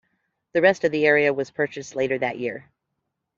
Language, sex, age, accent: English, female, 50-59, United States English